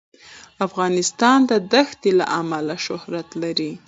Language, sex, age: Pashto, female, 19-29